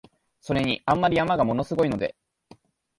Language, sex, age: Japanese, male, 19-29